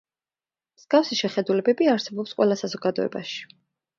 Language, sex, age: Georgian, female, 30-39